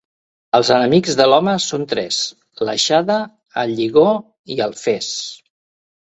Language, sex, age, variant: Catalan, male, 60-69, Central